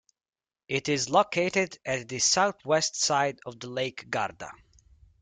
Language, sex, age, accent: English, male, 30-39, United States English